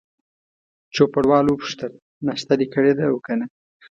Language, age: Pashto, 19-29